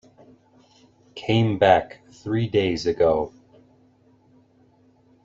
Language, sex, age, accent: English, male, 30-39, United States English